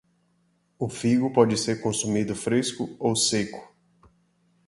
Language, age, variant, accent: Portuguese, 19-29, Portuguese (Brasil), Nordestino